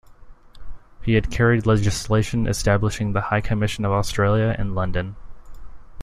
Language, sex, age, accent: English, male, 19-29, United States English